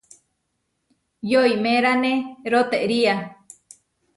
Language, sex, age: Huarijio, female, 30-39